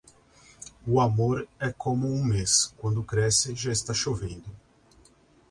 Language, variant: Portuguese, Portuguese (Brasil)